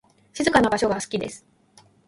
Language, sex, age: Japanese, female, 19-29